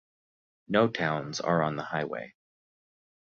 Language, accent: English, United States English